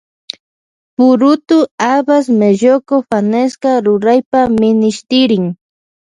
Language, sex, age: Loja Highland Quichua, female, 19-29